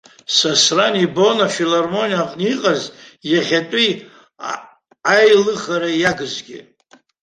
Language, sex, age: Abkhazian, male, 80-89